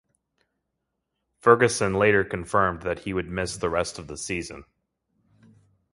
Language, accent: English, United States English